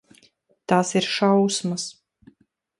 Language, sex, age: Latvian, female, 40-49